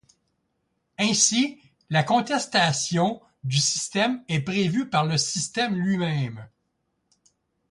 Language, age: French, 60-69